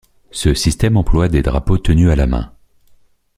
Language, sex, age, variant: French, male, 30-39, Français de métropole